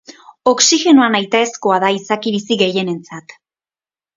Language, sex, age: Basque, female, 19-29